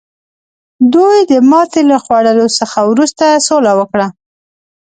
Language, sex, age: Pashto, female, 19-29